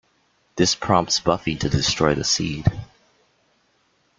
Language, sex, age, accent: English, male, 19-29, United States English